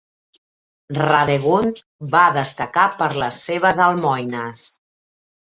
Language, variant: Catalan, Central